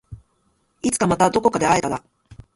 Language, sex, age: Japanese, female, 40-49